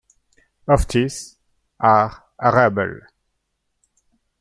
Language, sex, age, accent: English, male, 40-49, England English